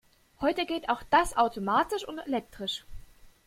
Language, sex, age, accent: German, female, 19-29, Deutschland Deutsch